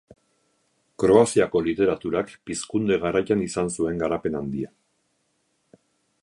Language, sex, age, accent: Basque, male, 50-59, Erdialdekoa edo Nafarra (Gipuzkoa, Nafarroa)